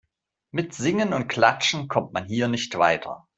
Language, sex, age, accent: German, male, 40-49, Deutschland Deutsch